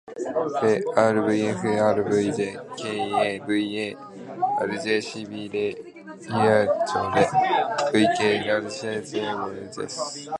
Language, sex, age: Japanese, male, under 19